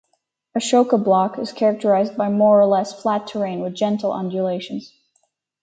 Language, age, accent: English, 19-29, Canadian English